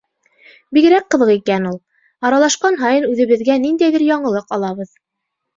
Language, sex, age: Bashkir, female, 30-39